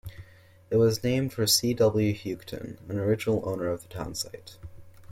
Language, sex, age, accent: English, male, 19-29, United States English